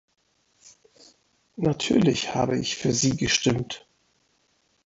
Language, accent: German, Deutschland Deutsch